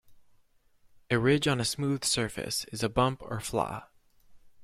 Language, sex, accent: English, male, United States English